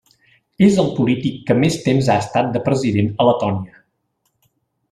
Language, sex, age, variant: Catalan, male, 50-59, Central